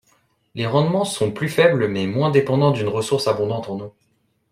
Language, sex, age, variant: French, male, 19-29, Français de métropole